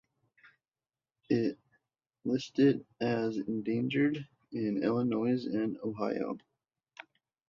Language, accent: English, United States English